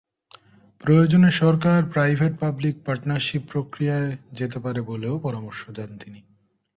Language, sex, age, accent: Bengali, male, 19-29, প্রমিত